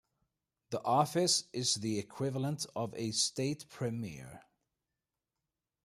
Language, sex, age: English, male, 30-39